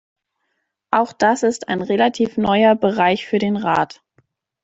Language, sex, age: German, female, 19-29